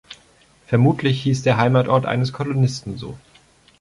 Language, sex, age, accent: German, male, 19-29, Deutschland Deutsch